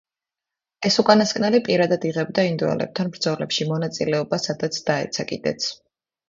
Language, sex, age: Georgian, female, 30-39